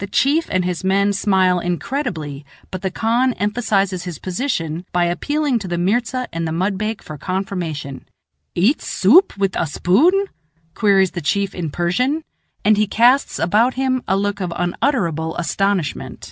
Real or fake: real